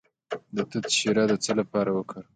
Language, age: Pashto, 19-29